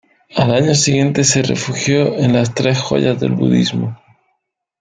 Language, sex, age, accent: Spanish, male, 40-49, España: Sur peninsular (Andalucia, Extremadura, Murcia)